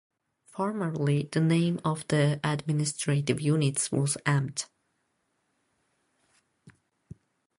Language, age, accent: English, under 19, United States English